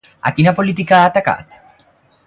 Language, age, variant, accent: Catalan, under 19, Valencià septentrional, valencià